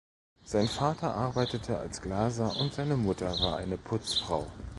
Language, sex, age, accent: German, male, 30-39, Deutschland Deutsch